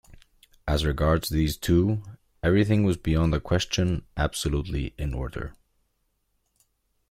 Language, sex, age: English, male, 19-29